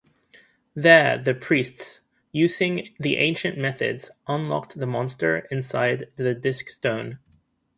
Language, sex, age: English, male, 19-29